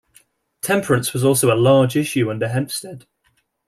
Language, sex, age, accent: English, male, 19-29, England English